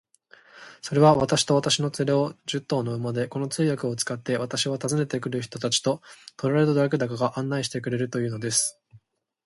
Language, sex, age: Japanese, male, 19-29